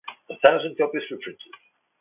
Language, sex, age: English, male, 50-59